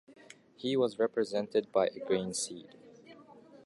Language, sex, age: English, male, 19-29